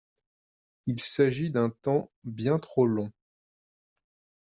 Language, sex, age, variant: French, male, 30-39, Français de métropole